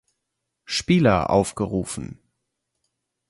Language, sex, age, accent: German, male, 30-39, Deutschland Deutsch